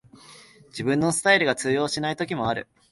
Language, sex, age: Japanese, male, 19-29